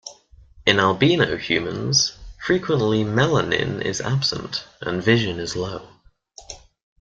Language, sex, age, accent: English, male, under 19, England English